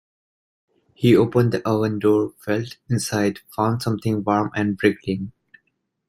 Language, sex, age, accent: English, male, 19-29, India and South Asia (India, Pakistan, Sri Lanka)